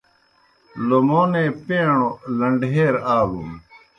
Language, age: Kohistani Shina, 60-69